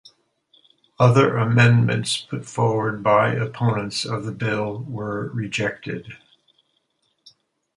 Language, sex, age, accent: English, male, 80-89, United States English